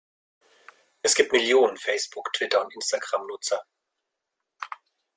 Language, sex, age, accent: German, male, 40-49, Deutschland Deutsch